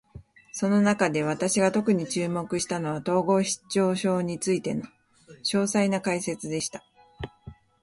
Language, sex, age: Japanese, female, 40-49